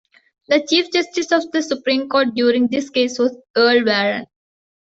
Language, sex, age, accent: English, female, 19-29, India and South Asia (India, Pakistan, Sri Lanka)